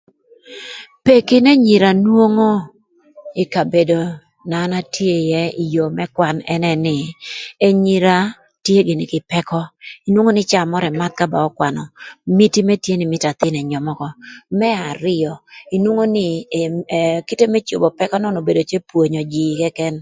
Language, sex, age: Thur, female, 50-59